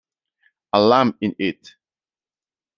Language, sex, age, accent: Spanish, male, 40-49, México